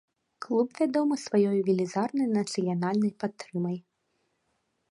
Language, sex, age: Belarusian, female, 19-29